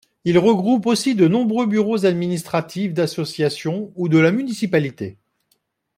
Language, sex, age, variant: French, male, 50-59, Français de métropole